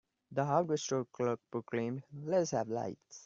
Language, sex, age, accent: English, male, under 19, India and South Asia (India, Pakistan, Sri Lanka)